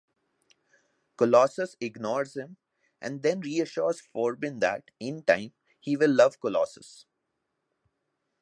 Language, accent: English, India and South Asia (India, Pakistan, Sri Lanka)